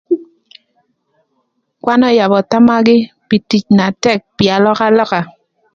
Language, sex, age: Thur, female, 30-39